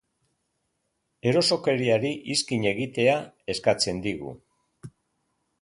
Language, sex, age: Basque, male, 60-69